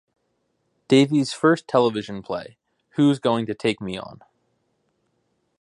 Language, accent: English, United States English